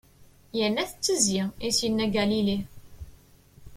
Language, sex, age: Kabyle, female, 19-29